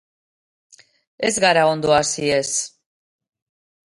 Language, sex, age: Basque, female, 50-59